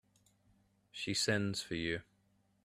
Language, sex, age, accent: English, male, 30-39, Australian English